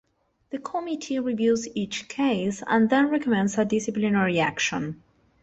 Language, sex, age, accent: English, female, 19-29, England English